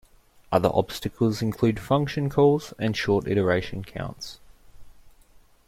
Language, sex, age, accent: English, male, 19-29, Australian English